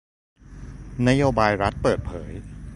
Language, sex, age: Thai, male, 40-49